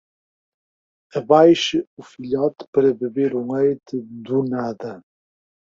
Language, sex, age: Portuguese, male, 40-49